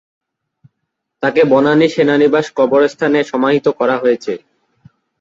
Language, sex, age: Bengali, male, 19-29